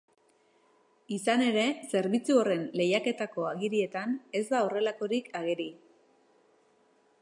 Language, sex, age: Basque, female, 30-39